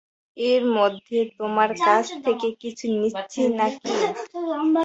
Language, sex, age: Bengali, female, 19-29